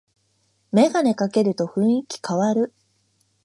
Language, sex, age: Japanese, female, 19-29